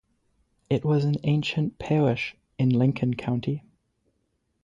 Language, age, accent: English, 19-29, Canadian English